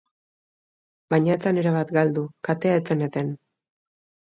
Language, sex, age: Basque, female, 30-39